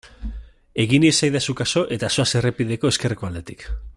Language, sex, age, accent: Basque, male, 19-29, Erdialdekoa edo Nafarra (Gipuzkoa, Nafarroa)